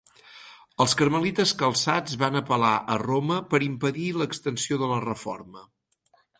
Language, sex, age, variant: Catalan, male, 40-49, Central